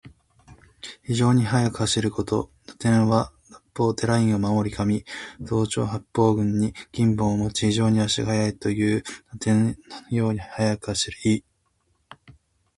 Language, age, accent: Japanese, 19-29, 標準語